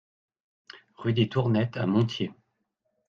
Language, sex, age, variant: French, male, 40-49, Français de métropole